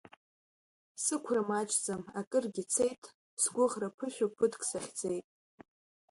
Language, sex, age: Abkhazian, female, under 19